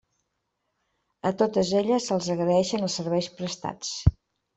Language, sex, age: Catalan, female, 60-69